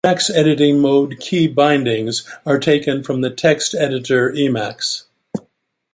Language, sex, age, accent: English, male, 80-89, United States English